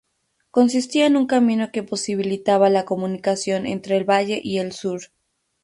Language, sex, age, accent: Spanish, female, 30-39, México